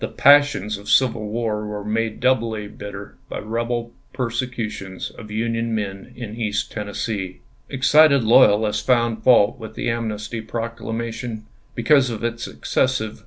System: none